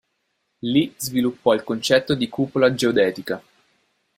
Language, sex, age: Italian, male, 19-29